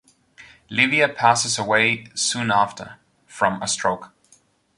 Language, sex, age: English, male, 19-29